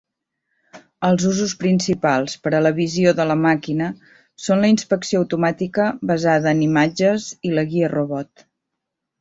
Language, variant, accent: Catalan, Central, Barceloní